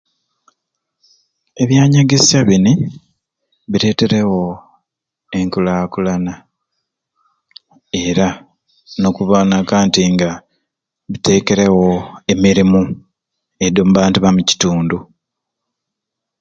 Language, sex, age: Ruuli, male, 40-49